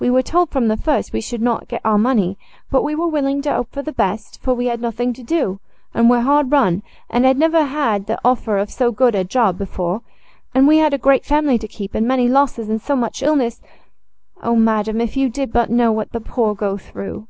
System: none